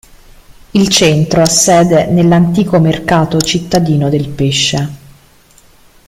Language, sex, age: Italian, female, 30-39